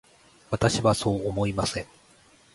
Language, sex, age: Japanese, male, 40-49